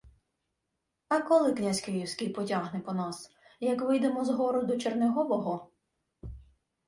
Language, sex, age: Ukrainian, female, 30-39